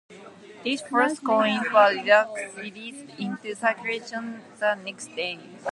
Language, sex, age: English, female, 19-29